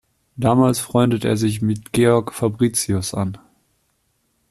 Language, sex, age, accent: German, male, 19-29, Deutschland Deutsch